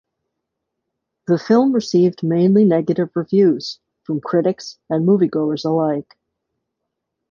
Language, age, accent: English, 40-49, United States English